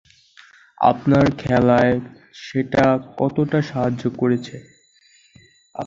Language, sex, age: Bengali, male, under 19